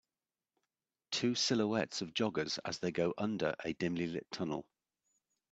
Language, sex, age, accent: English, male, 50-59, England English